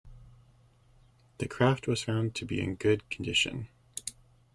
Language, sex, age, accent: English, male, 30-39, United States English